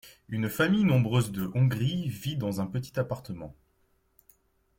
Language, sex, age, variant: French, male, 19-29, Français de métropole